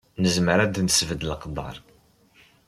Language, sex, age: Kabyle, male, under 19